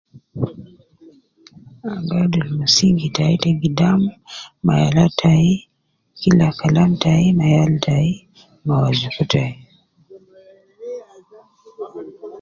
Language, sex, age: Nubi, female, 60-69